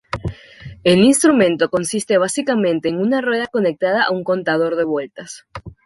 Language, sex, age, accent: Spanish, female, 19-29, Andino-Pacífico: Colombia, Perú, Ecuador, oeste de Bolivia y Venezuela andina